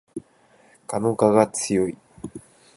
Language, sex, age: Japanese, male, 19-29